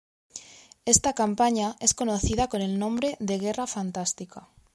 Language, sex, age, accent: Spanish, male, 30-39, España: Centro-Sur peninsular (Madrid, Toledo, Castilla-La Mancha)